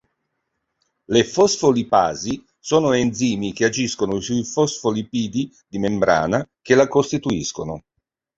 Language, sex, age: Italian, male, 60-69